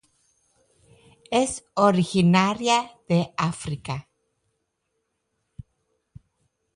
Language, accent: Spanish, América central